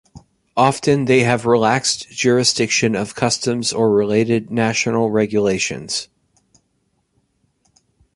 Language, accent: English, United States English